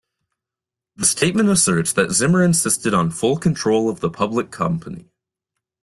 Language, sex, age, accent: English, male, 19-29, United States English